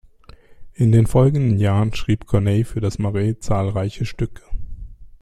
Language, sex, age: German, male, 50-59